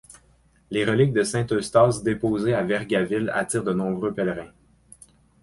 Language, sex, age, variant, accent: French, male, 30-39, Français d'Amérique du Nord, Français du Canada